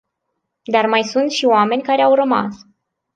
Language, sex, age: Romanian, female, 19-29